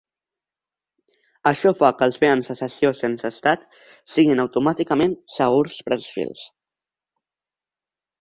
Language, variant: Catalan, Central